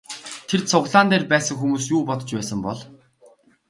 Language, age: Mongolian, 19-29